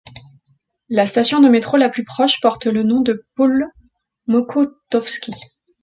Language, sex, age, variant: French, female, 40-49, Français de métropole